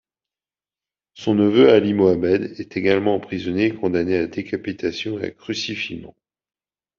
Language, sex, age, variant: French, male, 30-39, Français de métropole